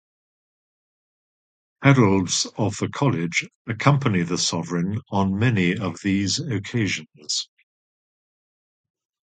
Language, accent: English, England English